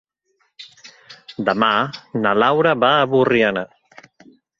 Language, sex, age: Catalan, male, 30-39